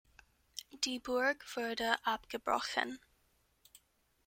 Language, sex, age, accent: German, female, 19-29, Amerikanisches Deutsch